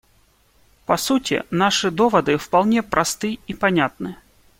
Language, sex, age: Russian, male, 19-29